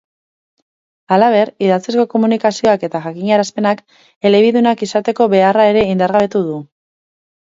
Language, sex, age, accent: Basque, female, 19-29, Mendebalekoa (Araba, Bizkaia, Gipuzkoako mendebaleko herri batzuk)